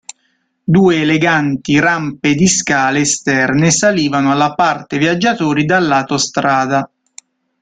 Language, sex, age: Italian, male, 30-39